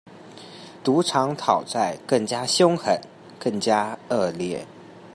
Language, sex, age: Chinese, male, 19-29